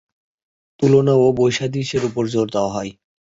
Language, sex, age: Bengali, male, 19-29